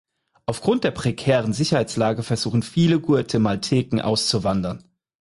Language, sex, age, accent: German, male, 30-39, Deutschland Deutsch